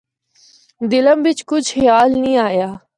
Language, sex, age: Northern Hindko, female, 19-29